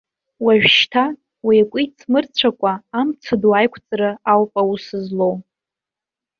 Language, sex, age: Abkhazian, female, 19-29